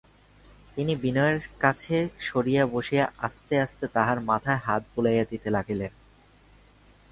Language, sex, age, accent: Bengali, male, 19-29, শুদ্ধ